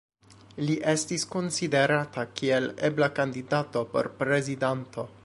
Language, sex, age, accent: Esperanto, male, 19-29, Internacia